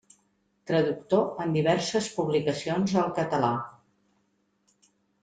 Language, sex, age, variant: Catalan, female, 50-59, Central